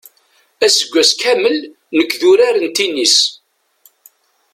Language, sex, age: Kabyle, female, 60-69